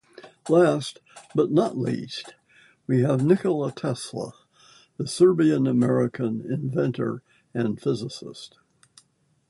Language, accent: English, United States English